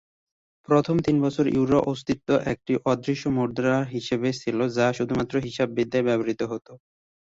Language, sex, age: Bengali, male, 19-29